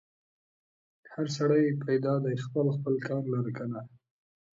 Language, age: Pashto, 19-29